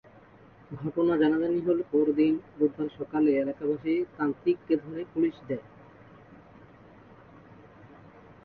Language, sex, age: Bengali, male, 19-29